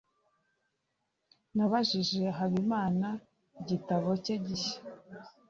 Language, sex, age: Kinyarwanda, female, 30-39